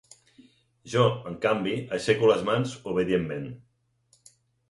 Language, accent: Catalan, Barcelona